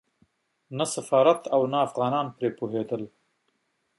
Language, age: Pashto, 40-49